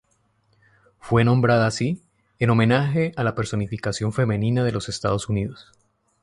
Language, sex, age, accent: Spanish, male, 19-29, Caribe: Cuba, Venezuela, Puerto Rico, República Dominicana, Panamá, Colombia caribeña, México caribeño, Costa del golfo de México